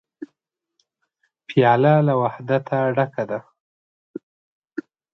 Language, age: Pashto, 19-29